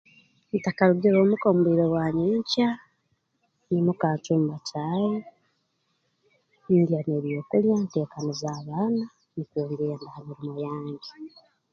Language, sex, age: Tooro, female, 30-39